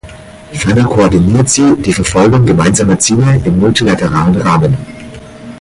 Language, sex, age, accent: German, male, 40-49, Deutschland Deutsch